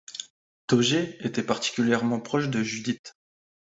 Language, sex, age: French, male, 30-39